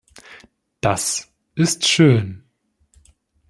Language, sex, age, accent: German, male, 19-29, Deutschland Deutsch